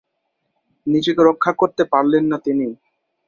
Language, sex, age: Bengali, male, 19-29